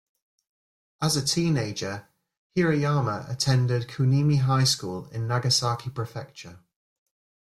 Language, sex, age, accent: English, male, 30-39, England English